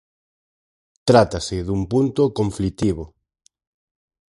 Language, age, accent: Galician, 30-39, Oriental (común en zona oriental)